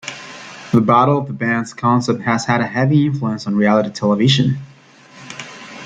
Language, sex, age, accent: English, male, 19-29, United States English